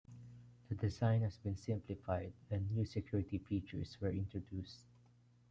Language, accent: English, Filipino